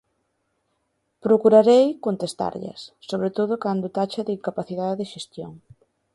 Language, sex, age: Galician, female, 19-29